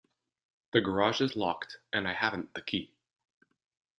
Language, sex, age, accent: English, male, 19-29, Canadian English